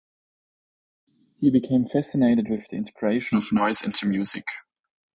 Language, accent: English, German